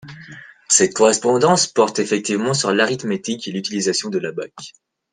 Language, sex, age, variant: French, male, 19-29, Français de métropole